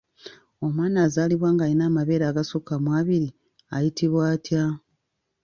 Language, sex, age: Ganda, female, 50-59